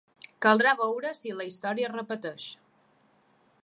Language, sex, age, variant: Catalan, female, 19-29, Balear